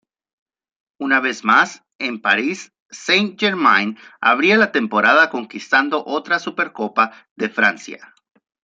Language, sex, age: Spanish, male, 30-39